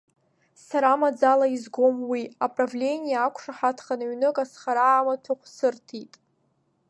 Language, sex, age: Abkhazian, female, under 19